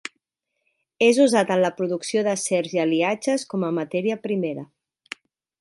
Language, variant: Catalan, Central